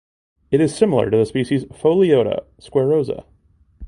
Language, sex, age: English, male, 19-29